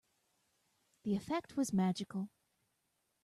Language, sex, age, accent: English, female, 30-39, United States English